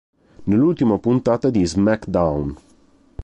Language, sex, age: Italian, male, 30-39